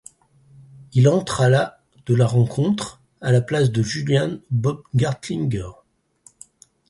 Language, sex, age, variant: French, male, 60-69, Français de métropole